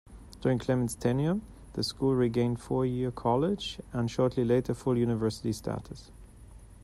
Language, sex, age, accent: English, male, 40-49, England English